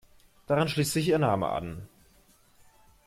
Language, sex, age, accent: German, male, 19-29, Deutschland Deutsch